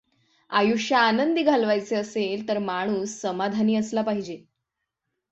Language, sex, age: Marathi, female, 19-29